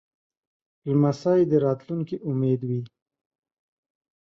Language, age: Pashto, 30-39